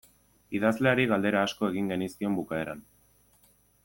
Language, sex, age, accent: Basque, male, 19-29, Erdialdekoa edo Nafarra (Gipuzkoa, Nafarroa)